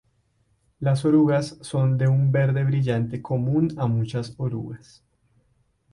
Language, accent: Spanish, Caribe: Cuba, Venezuela, Puerto Rico, República Dominicana, Panamá, Colombia caribeña, México caribeño, Costa del golfo de México